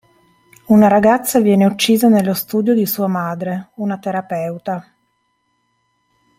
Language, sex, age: Italian, female, 40-49